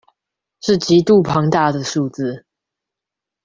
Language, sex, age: Chinese, female, under 19